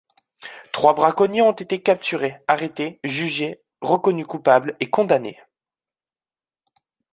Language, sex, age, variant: French, male, 19-29, Français de métropole